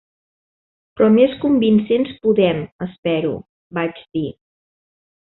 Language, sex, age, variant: Catalan, female, 40-49, Central